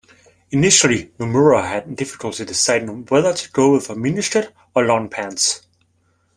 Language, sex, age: English, male, 19-29